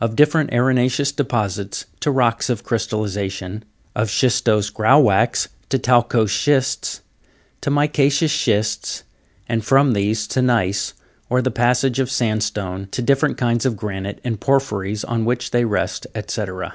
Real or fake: real